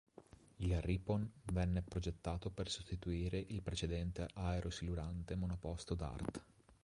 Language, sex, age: Italian, male, 30-39